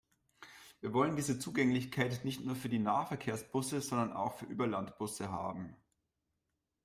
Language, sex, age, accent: German, male, 30-39, Deutschland Deutsch